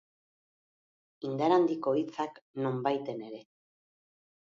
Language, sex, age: Basque, female, 40-49